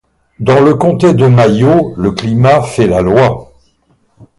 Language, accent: French, Français de l'ouest de la France